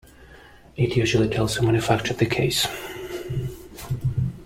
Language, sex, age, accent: English, male, 30-39, England English